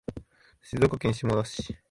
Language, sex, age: Japanese, male, 19-29